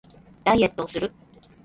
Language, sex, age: Japanese, female, 30-39